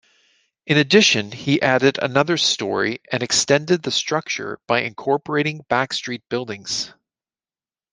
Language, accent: English, Canadian English